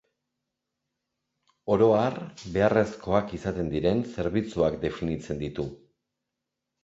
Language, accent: Basque, Erdialdekoa edo Nafarra (Gipuzkoa, Nafarroa)